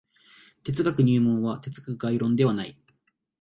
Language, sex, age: Japanese, male, 19-29